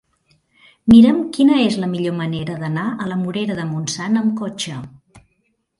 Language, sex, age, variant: Catalan, male, 60-69, Central